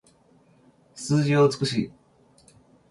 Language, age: Japanese, 40-49